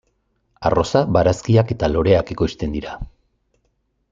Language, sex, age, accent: Basque, male, 40-49, Erdialdekoa edo Nafarra (Gipuzkoa, Nafarroa)